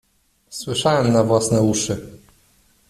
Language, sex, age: Polish, male, 30-39